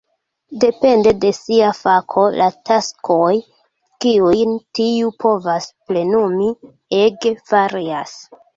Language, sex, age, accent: Esperanto, female, 19-29, Internacia